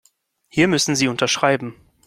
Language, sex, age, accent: German, male, 19-29, Deutschland Deutsch